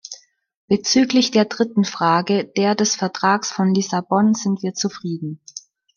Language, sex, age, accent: German, female, 19-29, Deutschland Deutsch